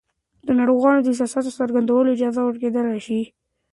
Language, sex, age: Pashto, male, 19-29